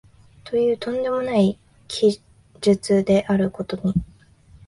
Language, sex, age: Japanese, female, 19-29